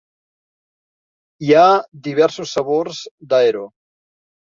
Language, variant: Catalan, Central